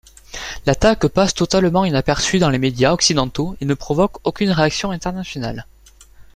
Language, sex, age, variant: French, male, 19-29, Français de métropole